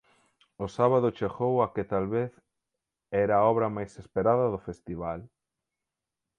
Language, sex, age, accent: Galician, male, 30-39, Atlántico (seseo e gheada)